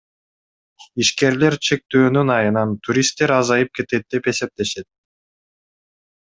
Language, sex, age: Kyrgyz, male, 19-29